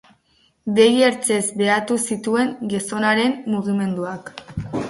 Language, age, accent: Basque, under 19, Mendebalekoa (Araba, Bizkaia, Gipuzkoako mendebaleko herri batzuk)